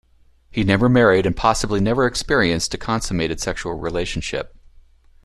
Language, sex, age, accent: English, male, 40-49, United States English